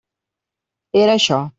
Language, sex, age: Catalan, female, 50-59